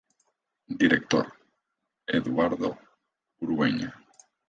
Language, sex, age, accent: Spanish, male, 19-29, Caribe: Cuba, Venezuela, Puerto Rico, República Dominicana, Panamá, Colombia caribeña, México caribeño, Costa del golfo de México